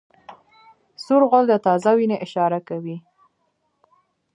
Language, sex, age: Pashto, female, 19-29